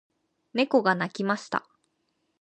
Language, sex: Japanese, female